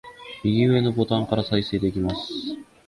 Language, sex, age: Japanese, male, under 19